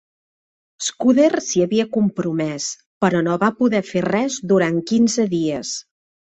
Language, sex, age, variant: Catalan, female, 50-59, Central